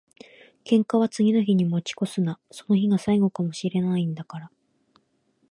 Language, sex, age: Japanese, female, 19-29